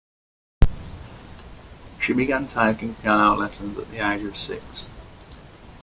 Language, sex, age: English, male, 19-29